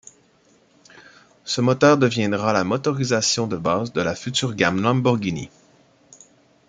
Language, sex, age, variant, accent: French, male, 30-39, Français d'Amérique du Nord, Français du Canada